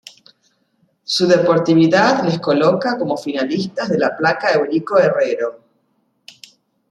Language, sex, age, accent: Spanish, female, 50-59, Rioplatense: Argentina, Uruguay, este de Bolivia, Paraguay